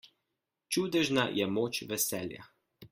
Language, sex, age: Slovenian, male, 19-29